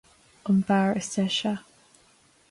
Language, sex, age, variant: Irish, female, 19-29, Gaeilge Chonnacht